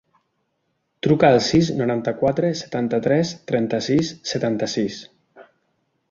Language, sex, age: Catalan, male, 40-49